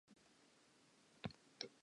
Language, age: Southern Sotho, 19-29